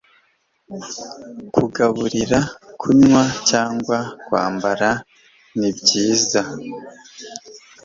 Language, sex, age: Kinyarwanda, male, 19-29